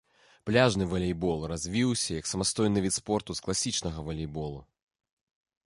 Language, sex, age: Belarusian, male, 30-39